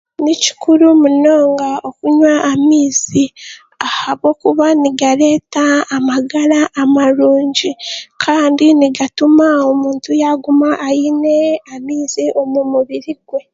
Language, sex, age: Chiga, female, 19-29